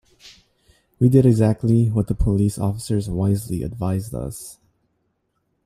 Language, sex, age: English, male, 30-39